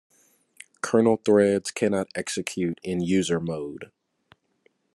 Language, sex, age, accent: English, male, 19-29, United States English